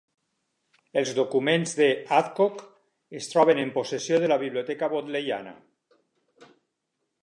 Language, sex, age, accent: Catalan, male, 50-59, valencià